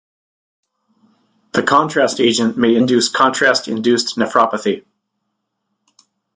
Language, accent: English, United States English